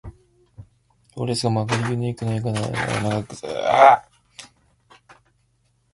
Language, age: Japanese, 19-29